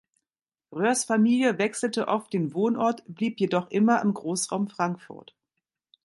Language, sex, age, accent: German, female, 50-59, Deutschland Deutsch